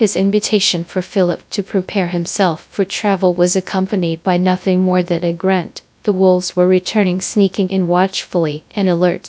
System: TTS, GradTTS